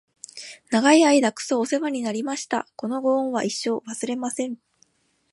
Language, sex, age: Japanese, female, 19-29